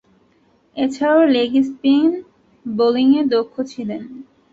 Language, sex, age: Bengali, female, under 19